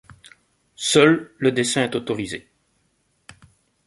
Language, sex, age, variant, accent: French, male, 50-59, Français d'Europe, Français de Belgique